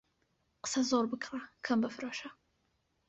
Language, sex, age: Central Kurdish, female, 19-29